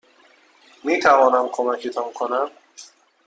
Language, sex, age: Persian, male, 19-29